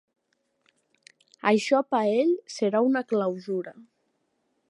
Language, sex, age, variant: Catalan, female, under 19, Nord-Occidental